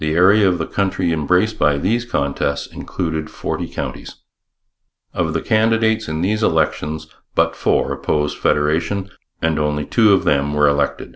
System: none